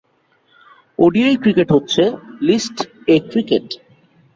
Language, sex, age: Bengali, male, 30-39